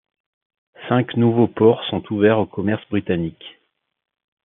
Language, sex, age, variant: French, male, 40-49, Français de métropole